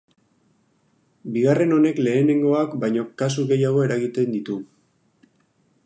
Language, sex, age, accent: Basque, male, 40-49, Erdialdekoa edo Nafarra (Gipuzkoa, Nafarroa)